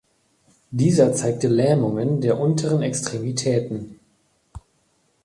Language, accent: German, Deutschland Deutsch